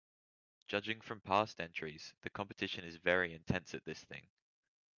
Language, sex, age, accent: English, male, under 19, Australian English